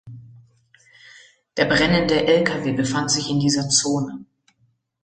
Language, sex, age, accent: German, male, under 19, Deutschland Deutsch